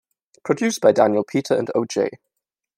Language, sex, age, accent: English, male, 19-29, England English